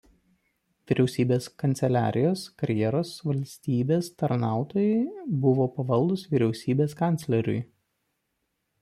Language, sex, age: Lithuanian, male, 30-39